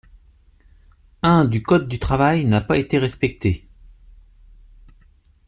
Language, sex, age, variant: French, male, 40-49, Français de métropole